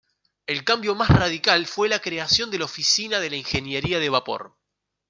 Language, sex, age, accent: Spanish, male, 19-29, Rioplatense: Argentina, Uruguay, este de Bolivia, Paraguay